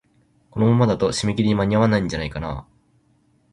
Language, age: Japanese, 19-29